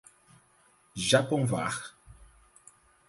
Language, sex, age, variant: Portuguese, male, 30-39, Portuguese (Brasil)